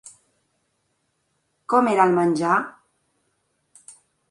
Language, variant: Catalan, Nord-Occidental